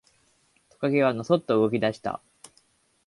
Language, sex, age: Japanese, male, under 19